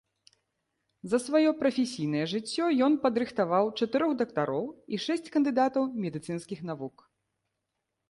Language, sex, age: Belarusian, female, 30-39